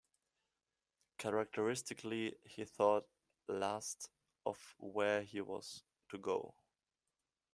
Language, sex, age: English, male, 19-29